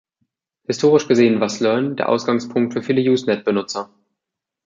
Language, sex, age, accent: German, male, 19-29, Deutschland Deutsch